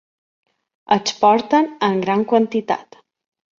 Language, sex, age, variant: Catalan, female, 30-39, Balear